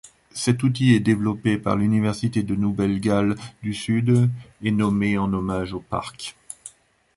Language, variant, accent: French, Français d'Europe, Français d’Allemagne